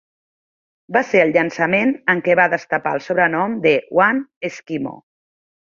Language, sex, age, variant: Catalan, female, 40-49, Central